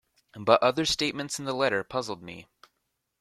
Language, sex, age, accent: English, male, under 19, United States English